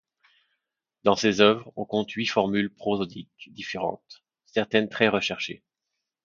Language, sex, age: French, male, 30-39